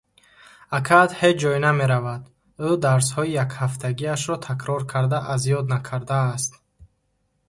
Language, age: Tajik, 19-29